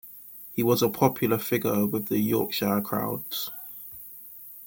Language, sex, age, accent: English, male, 30-39, England English